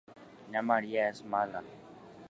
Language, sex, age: Guarani, female, under 19